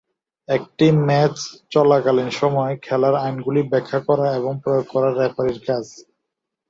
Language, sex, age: Bengali, male, 19-29